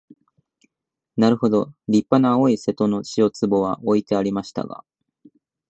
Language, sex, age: Japanese, male, 19-29